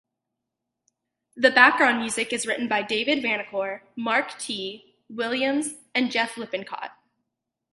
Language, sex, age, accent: English, female, under 19, United States English